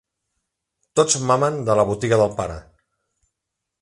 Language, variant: Catalan, Central